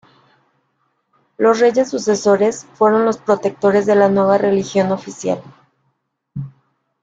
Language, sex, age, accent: Spanish, female, 30-39, México